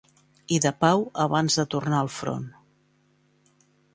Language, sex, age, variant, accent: Catalan, female, 50-59, Central, central